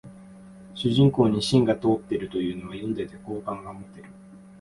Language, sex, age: Japanese, male, 19-29